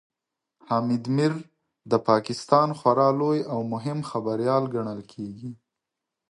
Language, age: Pashto, 30-39